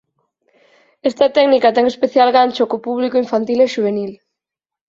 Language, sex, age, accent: Galician, female, 30-39, Normativo (estándar)